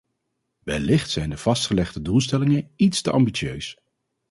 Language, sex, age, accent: Dutch, male, 40-49, Nederlands Nederlands